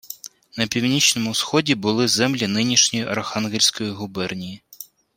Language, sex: Ukrainian, male